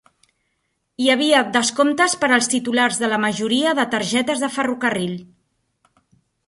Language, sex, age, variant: Catalan, female, 30-39, Central